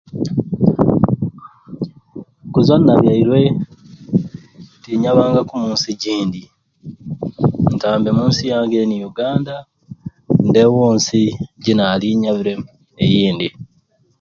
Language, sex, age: Ruuli, male, 30-39